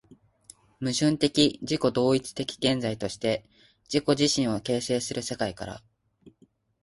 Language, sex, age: Japanese, male, 19-29